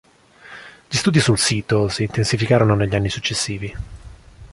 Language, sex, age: Italian, male, 19-29